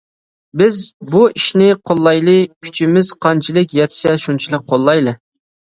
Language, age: Uyghur, 19-29